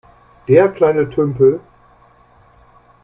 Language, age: German, 60-69